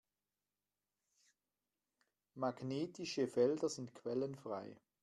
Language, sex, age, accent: German, male, 50-59, Schweizerdeutsch